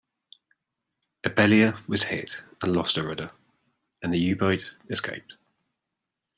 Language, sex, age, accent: English, male, 30-39, England English